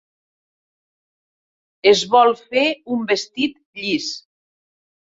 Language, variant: Catalan, Nord-Occidental